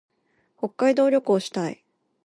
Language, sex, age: Japanese, female, 40-49